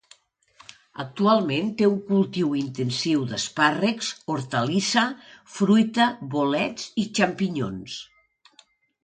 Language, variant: Catalan, Nord-Occidental